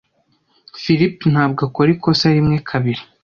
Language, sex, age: Kinyarwanda, male, under 19